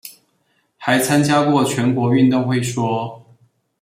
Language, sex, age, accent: Chinese, male, 30-39, 出生地：彰化縣